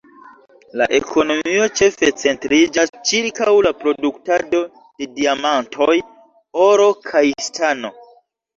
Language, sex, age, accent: Esperanto, male, 19-29, Internacia